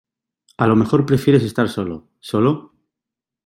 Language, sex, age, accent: Spanish, male, 30-39, España: Norte peninsular (Asturias, Castilla y León, Cantabria, País Vasco, Navarra, Aragón, La Rioja, Guadalajara, Cuenca)